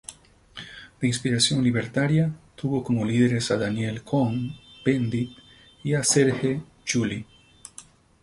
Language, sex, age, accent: Spanish, male, 30-39, Andino-Pacífico: Colombia, Perú, Ecuador, oeste de Bolivia y Venezuela andina